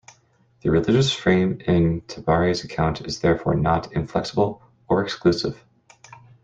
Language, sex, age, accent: English, male, 30-39, United States English